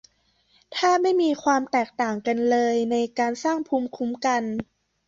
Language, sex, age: Thai, female, under 19